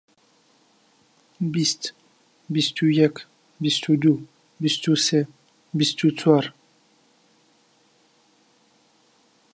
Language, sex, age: Central Kurdish, male, 19-29